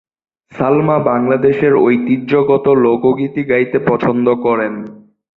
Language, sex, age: Bengali, male, under 19